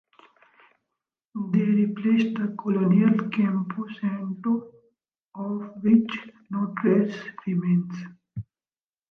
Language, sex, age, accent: English, male, 19-29, United States English